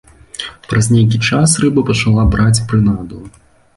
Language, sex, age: Belarusian, male, 19-29